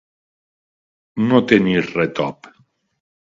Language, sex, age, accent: Catalan, male, 40-49, valencià